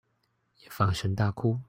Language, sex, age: Chinese, male, 19-29